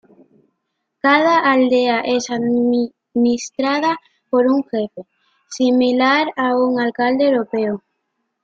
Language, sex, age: Spanish, female, 30-39